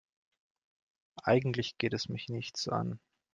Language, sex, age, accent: German, male, 19-29, Deutschland Deutsch